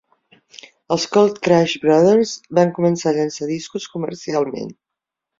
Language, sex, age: Catalan, female, 50-59